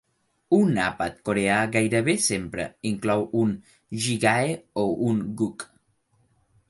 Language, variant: Catalan, Central